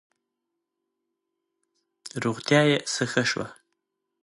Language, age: Pashto, 30-39